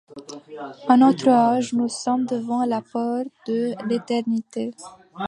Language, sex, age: French, female, 19-29